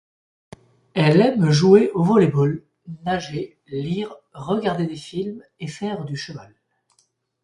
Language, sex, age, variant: French, male, 50-59, Français de métropole